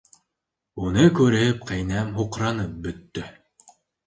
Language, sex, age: Bashkir, male, 19-29